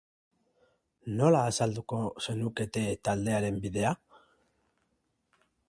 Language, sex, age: Basque, male, 40-49